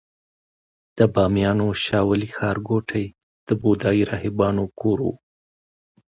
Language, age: Pashto, 30-39